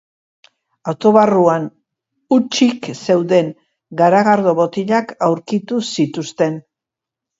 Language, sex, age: Basque, female, 60-69